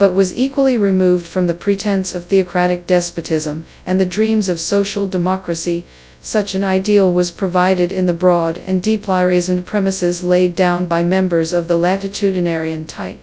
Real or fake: fake